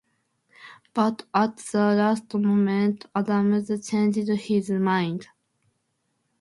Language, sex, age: English, female, under 19